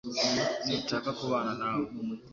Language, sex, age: Kinyarwanda, male, 19-29